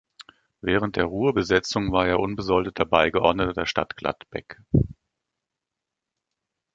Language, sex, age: German, male, 50-59